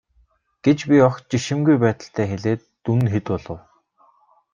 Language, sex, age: Mongolian, male, 19-29